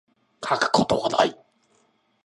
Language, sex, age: Japanese, male, 19-29